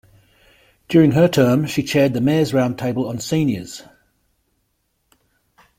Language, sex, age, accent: English, male, 50-59, Australian English